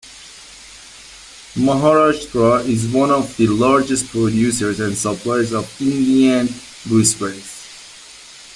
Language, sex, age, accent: English, male, 30-39, United States English